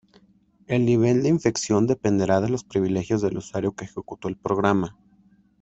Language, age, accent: Spanish, under 19, México